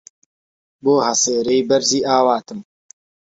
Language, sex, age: Central Kurdish, male, 19-29